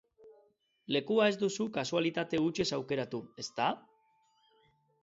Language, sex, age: Basque, male, 30-39